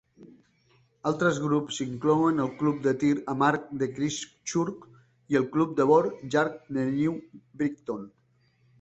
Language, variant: Catalan, Central